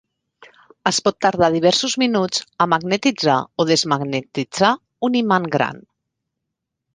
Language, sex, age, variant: Catalan, female, 40-49, Central